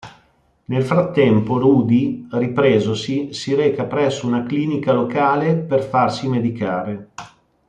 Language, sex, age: Italian, male, 40-49